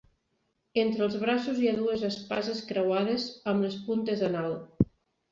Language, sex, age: Catalan, female, 40-49